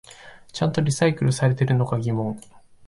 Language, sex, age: Japanese, male, 19-29